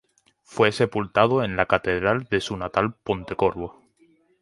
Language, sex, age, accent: Spanish, male, 19-29, España: Islas Canarias